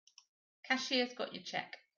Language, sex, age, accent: English, female, 50-59, England English